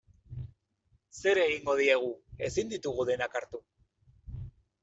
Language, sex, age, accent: Basque, male, 30-39, Erdialdekoa edo Nafarra (Gipuzkoa, Nafarroa)